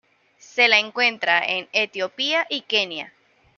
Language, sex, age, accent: Spanish, female, 19-29, Caribe: Cuba, Venezuela, Puerto Rico, República Dominicana, Panamá, Colombia caribeña, México caribeño, Costa del golfo de México